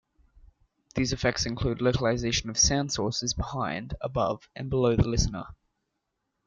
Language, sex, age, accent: English, male, under 19, Australian English